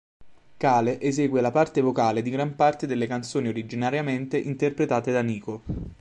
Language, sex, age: Italian, male, 19-29